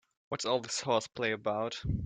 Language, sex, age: English, male, under 19